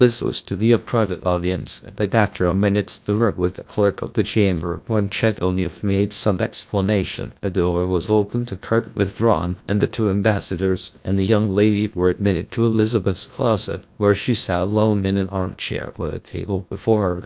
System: TTS, GlowTTS